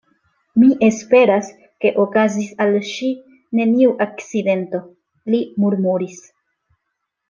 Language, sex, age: Esperanto, female, 40-49